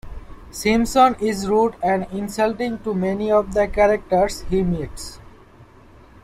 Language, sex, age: English, male, 19-29